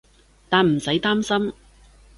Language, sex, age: Cantonese, female, 40-49